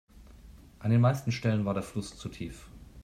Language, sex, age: German, male, 30-39